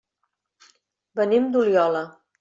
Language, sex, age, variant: Catalan, female, 50-59, Central